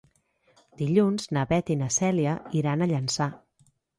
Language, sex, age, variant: Catalan, female, 40-49, Central